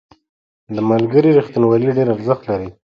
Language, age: Pashto, 19-29